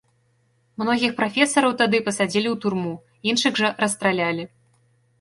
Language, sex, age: Belarusian, female, 19-29